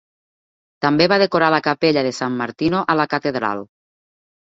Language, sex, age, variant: Catalan, female, 30-39, Nord-Occidental